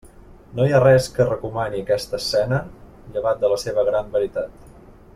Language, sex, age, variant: Catalan, male, 30-39, Balear